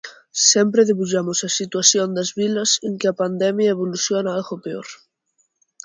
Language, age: Galician, 19-29